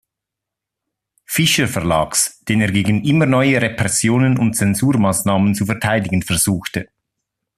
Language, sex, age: German, male, 30-39